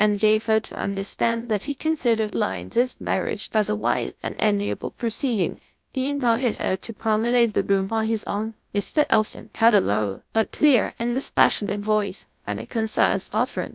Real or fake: fake